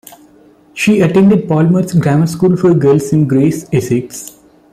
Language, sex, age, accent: English, male, 19-29, India and South Asia (India, Pakistan, Sri Lanka)